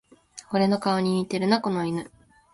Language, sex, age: Japanese, female, 19-29